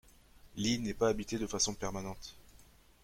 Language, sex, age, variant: French, male, 19-29, Français de métropole